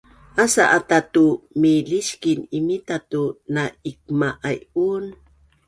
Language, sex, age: Bunun, female, 60-69